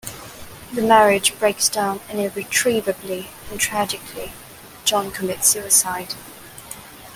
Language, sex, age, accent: English, female, 19-29, England English